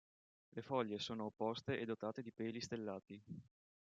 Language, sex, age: Italian, male, 30-39